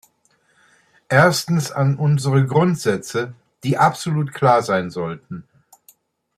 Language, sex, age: German, male, 60-69